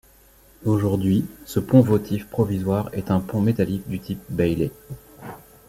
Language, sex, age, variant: French, male, 40-49, Français de métropole